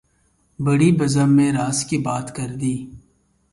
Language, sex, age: Urdu, male, 19-29